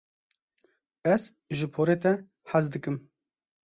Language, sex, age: Kurdish, male, 19-29